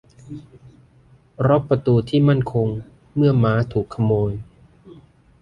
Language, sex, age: Thai, male, 30-39